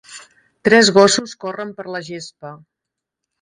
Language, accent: Catalan, Girona